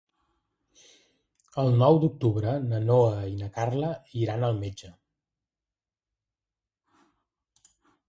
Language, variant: Catalan, Central